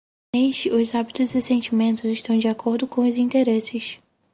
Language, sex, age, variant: Portuguese, female, 19-29, Portuguese (Brasil)